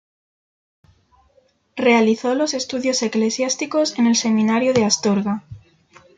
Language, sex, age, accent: Spanish, female, 19-29, España: Centro-Sur peninsular (Madrid, Toledo, Castilla-La Mancha)